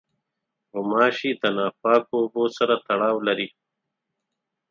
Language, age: Pashto, 40-49